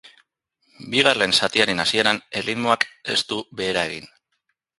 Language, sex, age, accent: Basque, male, 30-39, Mendebalekoa (Araba, Bizkaia, Gipuzkoako mendebaleko herri batzuk)